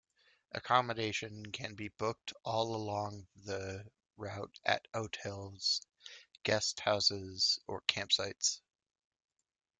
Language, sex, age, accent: English, male, 30-39, United States English